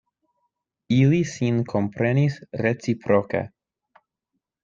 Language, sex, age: Esperanto, male, 19-29